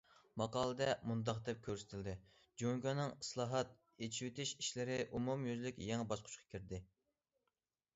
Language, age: Uyghur, 19-29